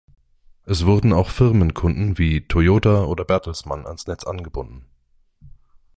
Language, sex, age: German, male, 30-39